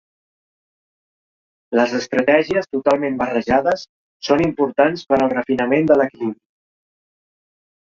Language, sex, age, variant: Catalan, male, 40-49, Central